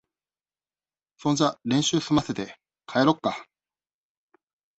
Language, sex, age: Japanese, male, 40-49